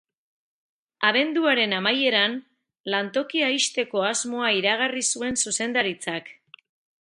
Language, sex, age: Basque, female, 40-49